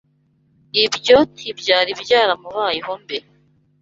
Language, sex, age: Kinyarwanda, female, 19-29